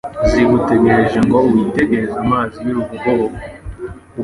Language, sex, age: Kinyarwanda, male, 19-29